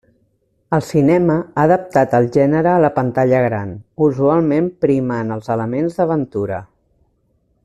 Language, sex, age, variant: Catalan, female, 50-59, Central